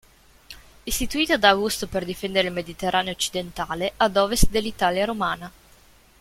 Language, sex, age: Italian, female, 19-29